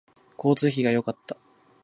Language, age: Japanese, 19-29